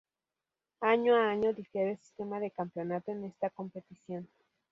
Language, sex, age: Spanish, female, 19-29